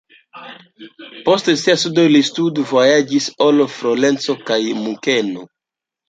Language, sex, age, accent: Esperanto, male, 19-29, Internacia